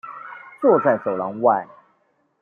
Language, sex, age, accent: Chinese, male, 40-49, 出生地：臺北市